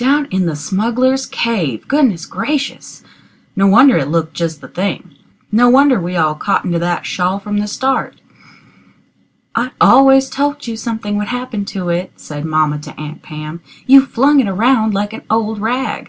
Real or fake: real